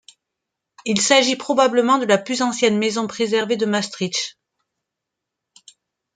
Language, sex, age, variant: French, female, 40-49, Français de métropole